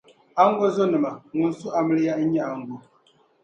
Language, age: Dagbani, 19-29